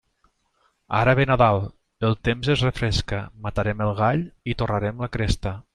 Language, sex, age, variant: Catalan, male, 40-49, Nord-Occidental